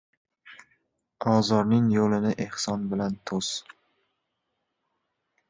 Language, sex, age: Uzbek, male, 19-29